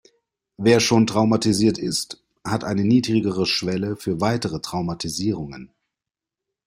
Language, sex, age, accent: German, male, 30-39, Deutschland Deutsch